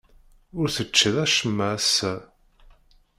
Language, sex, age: Kabyle, male, 50-59